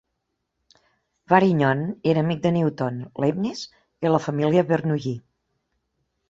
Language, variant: Catalan, Central